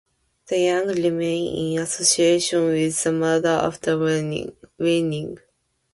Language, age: English, 19-29